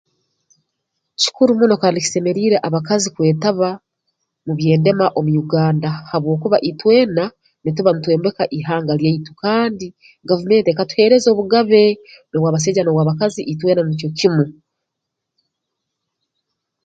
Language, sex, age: Tooro, female, 40-49